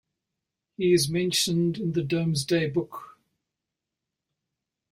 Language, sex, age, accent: English, male, 70-79, New Zealand English